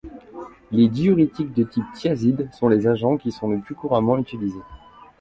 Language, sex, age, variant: French, male, 30-39, Français de métropole